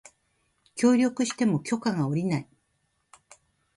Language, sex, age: Japanese, female, 50-59